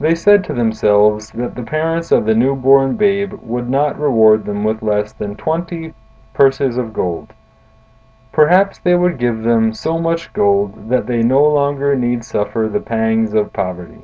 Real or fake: real